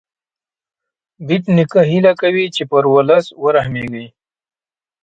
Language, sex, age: Pashto, male, 30-39